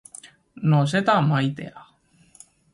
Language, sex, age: Estonian, male, 19-29